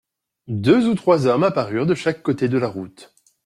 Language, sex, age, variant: French, male, 40-49, Français de métropole